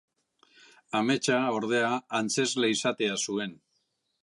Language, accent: Basque, Mendebalekoa (Araba, Bizkaia, Gipuzkoako mendebaleko herri batzuk)